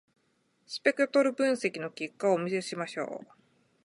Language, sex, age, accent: Japanese, female, 30-39, 日本人